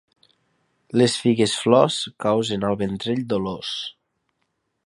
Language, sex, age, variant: Catalan, male, 19-29, Nord-Occidental